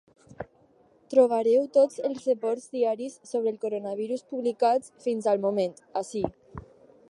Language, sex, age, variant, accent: Catalan, female, under 19, Alacantí, valencià